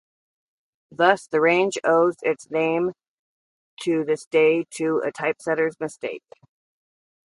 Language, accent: English, United States English